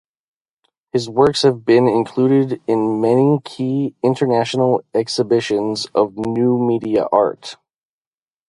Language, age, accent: English, 19-29, United States English; midwest